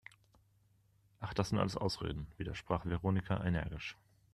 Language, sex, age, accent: German, male, 19-29, Deutschland Deutsch